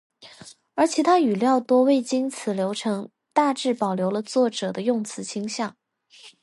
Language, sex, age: Chinese, female, 19-29